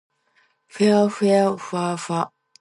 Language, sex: Japanese, female